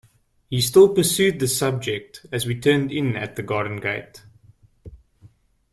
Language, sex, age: English, male, 19-29